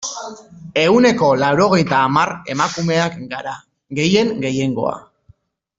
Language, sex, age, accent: Basque, male, 30-39, Erdialdekoa edo Nafarra (Gipuzkoa, Nafarroa)